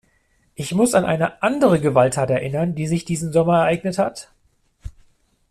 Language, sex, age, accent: German, male, 40-49, Deutschland Deutsch